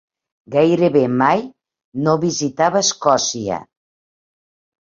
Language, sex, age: Catalan, female, 60-69